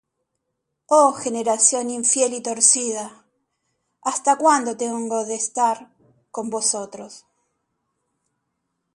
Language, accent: Spanish, Rioplatense: Argentina, Uruguay, este de Bolivia, Paraguay